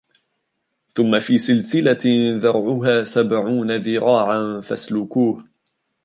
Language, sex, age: Arabic, male, 19-29